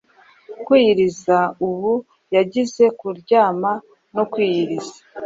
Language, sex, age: Kinyarwanda, female, 30-39